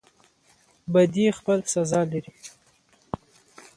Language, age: Pashto, 19-29